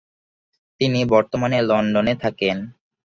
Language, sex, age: Bengali, male, 19-29